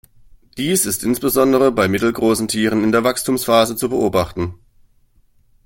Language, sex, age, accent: German, male, 19-29, Deutschland Deutsch